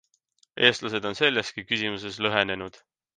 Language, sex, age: Estonian, male, 19-29